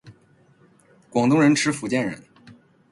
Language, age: Chinese, 30-39